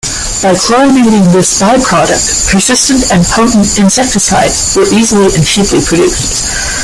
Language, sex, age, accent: English, female, 30-39, Canadian English